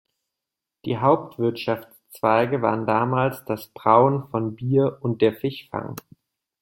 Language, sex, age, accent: German, male, 19-29, Deutschland Deutsch